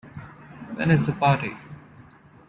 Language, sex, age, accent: English, male, 19-29, India and South Asia (India, Pakistan, Sri Lanka)